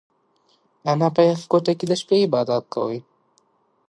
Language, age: Pashto, under 19